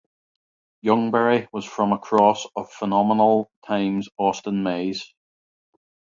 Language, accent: English, Northern Irish